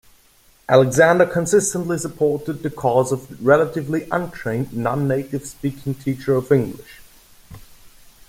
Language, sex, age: English, male, 19-29